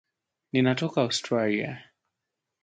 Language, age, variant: Swahili, 19-29, Kiswahili cha Bara ya Tanzania